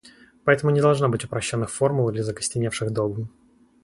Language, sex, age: Russian, male, 19-29